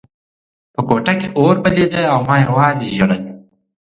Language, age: Pashto, 19-29